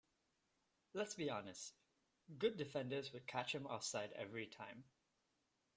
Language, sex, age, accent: English, male, 30-39, Singaporean English